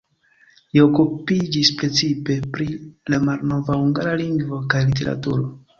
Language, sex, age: Esperanto, male, 19-29